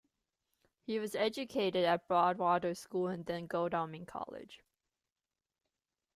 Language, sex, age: English, female, 19-29